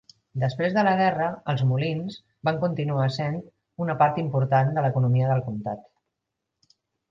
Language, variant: Catalan, Central